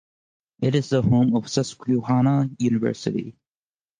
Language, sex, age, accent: English, male, 30-39, United States English